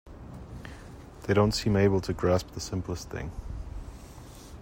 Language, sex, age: English, male, 30-39